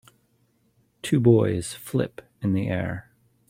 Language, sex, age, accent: English, male, 40-49, United States English